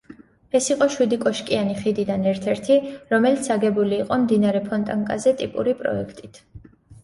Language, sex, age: Georgian, female, 19-29